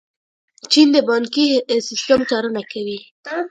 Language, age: Pashto, 19-29